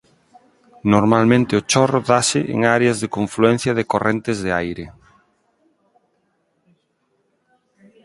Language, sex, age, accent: Galician, male, 40-49, Neofalante